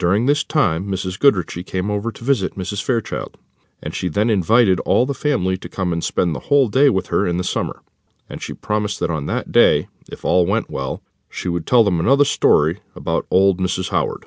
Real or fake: real